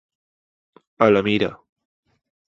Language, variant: Catalan, Balear